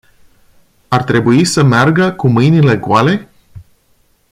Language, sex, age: Romanian, male, 30-39